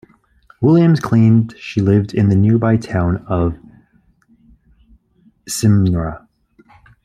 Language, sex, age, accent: English, male, 19-29, Canadian English